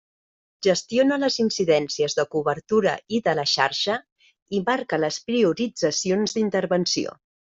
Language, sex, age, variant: Catalan, female, 40-49, Central